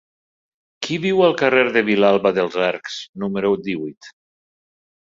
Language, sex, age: Catalan, male, 60-69